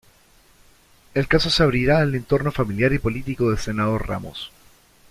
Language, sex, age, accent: Spanish, male, 19-29, Chileno: Chile, Cuyo